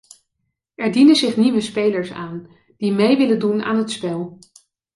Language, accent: Dutch, Nederlands Nederlands